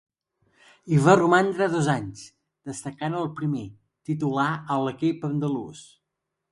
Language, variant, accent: Catalan, Central, central